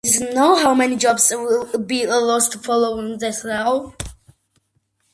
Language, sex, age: English, female, under 19